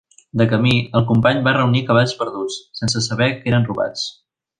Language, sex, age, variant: Catalan, male, 19-29, Central